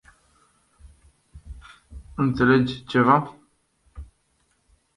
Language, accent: English, United States English